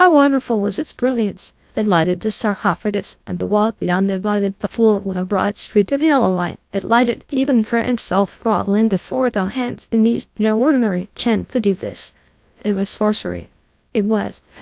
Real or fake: fake